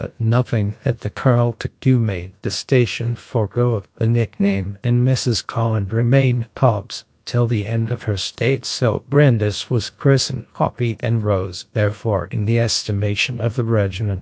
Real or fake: fake